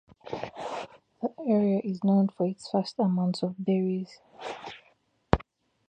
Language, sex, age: English, female, 19-29